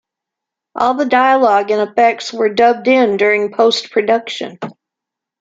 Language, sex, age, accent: English, female, 50-59, United States English